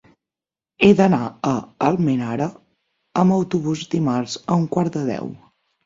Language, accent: Catalan, central; septentrional